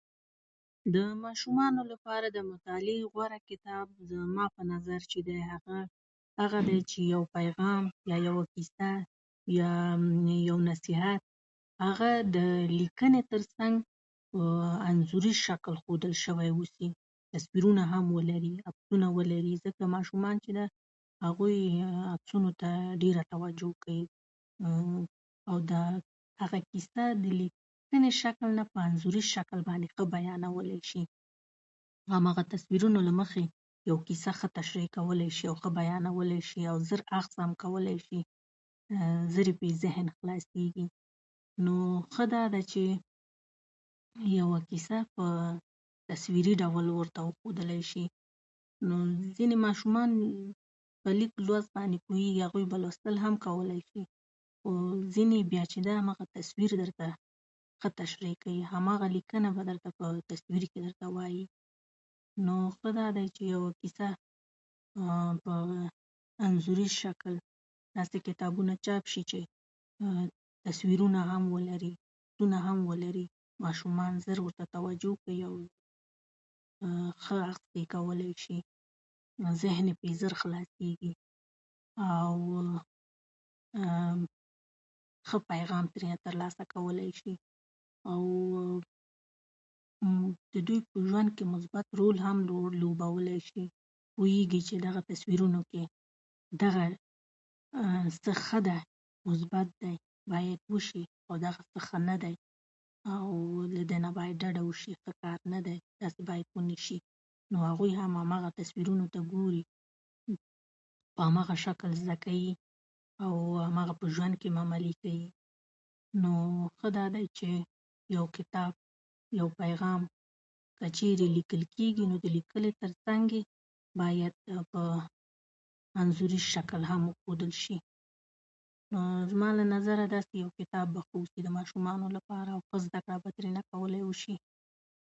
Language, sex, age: Pashto, female, 30-39